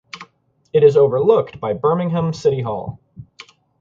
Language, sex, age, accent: English, male, 19-29, United States English